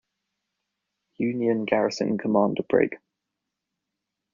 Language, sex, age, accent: English, male, 19-29, England English